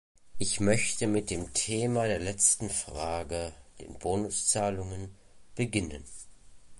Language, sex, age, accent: German, male, under 19, Deutschland Deutsch